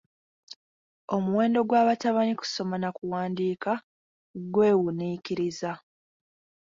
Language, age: Ganda, 30-39